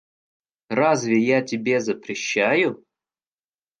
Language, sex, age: Russian, male, 19-29